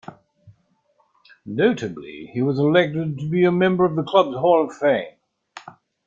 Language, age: English, 90+